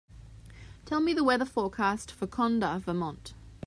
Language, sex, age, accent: English, female, 19-29, Australian English